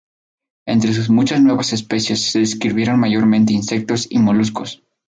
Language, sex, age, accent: Spanish, male, 19-29, México